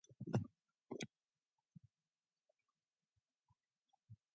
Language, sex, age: English, female, 19-29